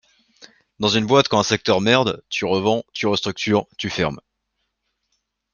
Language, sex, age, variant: French, male, 19-29, Français de métropole